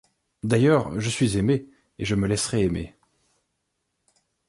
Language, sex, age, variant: French, male, 30-39, Français de métropole